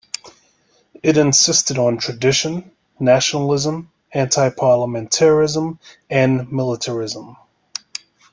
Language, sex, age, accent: English, male, 30-39, United States English